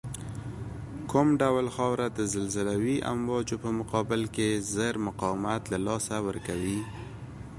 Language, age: Pashto, 19-29